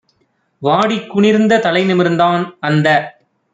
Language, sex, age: Tamil, male, 30-39